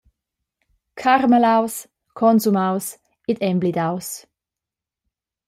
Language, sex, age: Romansh, female, 19-29